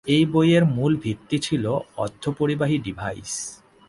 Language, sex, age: Bengali, male, 19-29